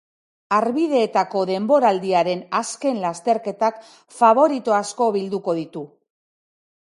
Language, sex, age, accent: Basque, female, 40-49, Mendebalekoa (Araba, Bizkaia, Gipuzkoako mendebaleko herri batzuk)